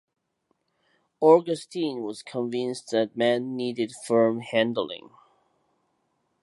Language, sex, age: English, male, 40-49